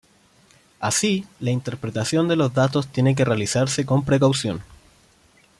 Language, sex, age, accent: Spanish, male, 19-29, Chileno: Chile, Cuyo